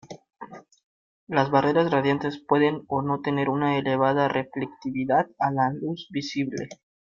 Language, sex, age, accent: Spanish, male, 19-29, México